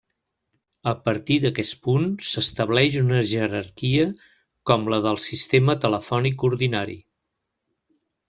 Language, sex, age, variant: Catalan, male, 60-69, Central